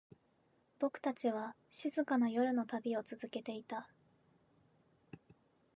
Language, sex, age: Japanese, female, 19-29